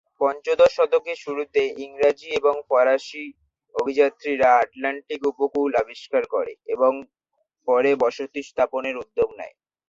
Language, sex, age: Bengali, male, 19-29